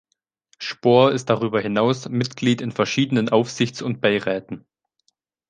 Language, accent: German, Deutschland Deutsch